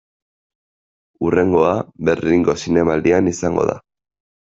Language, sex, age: Basque, male, 19-29